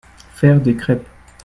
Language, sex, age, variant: French, male, 19-29, Français de métropole